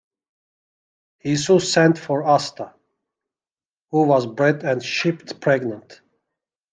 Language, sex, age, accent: English, male, 40-49, England English